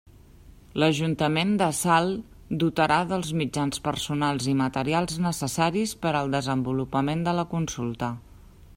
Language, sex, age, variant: Catalan, female, 50-59, Central